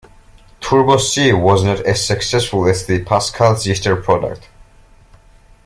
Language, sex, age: English, male, under 19